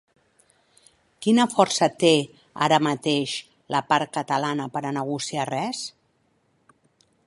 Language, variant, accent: Catalan, Central, central